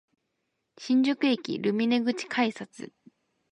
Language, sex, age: Japanese, female, 19-29